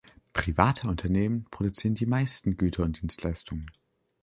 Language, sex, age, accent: German, male, under 19, Deutschland Deutsch